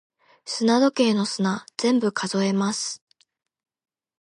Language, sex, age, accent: Japanese, female, 19-29, 標準語